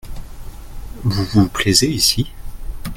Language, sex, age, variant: French, male, 30-39, Français de métropole